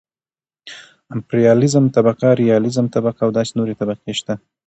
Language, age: Pashto, 19-29